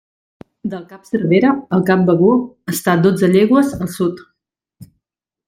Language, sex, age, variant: Catalan, female, 19-29, Central